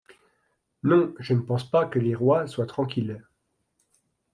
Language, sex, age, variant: French, male, 40-49, Français de métropole